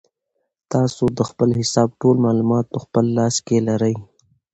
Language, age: Pashto, 19-29